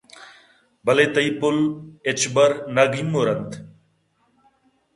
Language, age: Eastern Balochi, 30-39